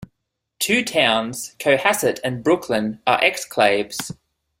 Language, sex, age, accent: English, male, 19-29, Australian English